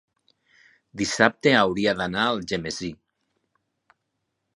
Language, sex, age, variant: Catalan, male, 50-59, Septentrional